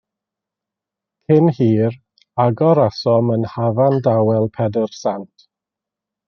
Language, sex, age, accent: Welsh, male, 30-39, Y Deyrnas Unedig Cymraeg